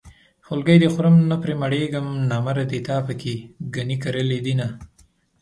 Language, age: Pashto, 19-29